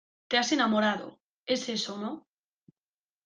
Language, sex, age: Spanish, female, 19-29